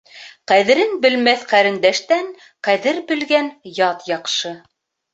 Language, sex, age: Bashkir, female, 30-39